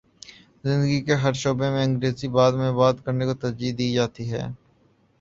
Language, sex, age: Urdu, male, 19-29